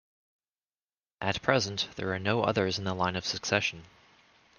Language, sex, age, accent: English, male, 30-39, United States English